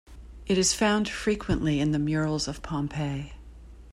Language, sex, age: English, female, 50-59